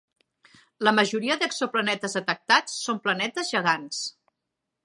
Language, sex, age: Catalan, female, 50-59